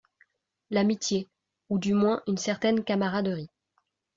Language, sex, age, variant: French, female, 19-29, Français de métropole